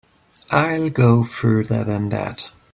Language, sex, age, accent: English, male, 30-39, England English